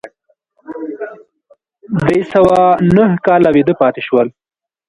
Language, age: Pashto, 19-29